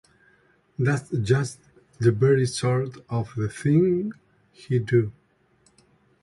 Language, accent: English, Hong Kong English